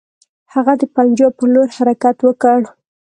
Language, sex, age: Pashto, female, 19-29